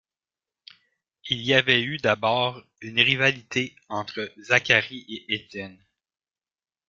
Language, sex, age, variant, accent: French, male, 30-39, Français d'Amérique du Nord, Français du Canada